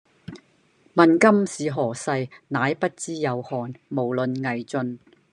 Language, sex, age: Cantonese, female, 60-69